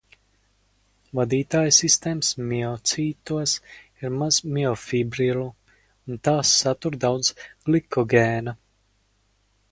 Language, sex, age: Latvian, male, under 19